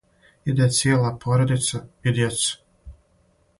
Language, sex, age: Serbian, male, 19-29